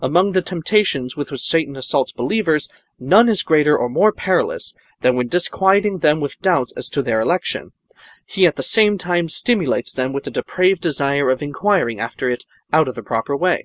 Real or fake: real